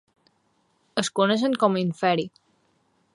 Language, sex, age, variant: Catalan, female, 19-29, Balear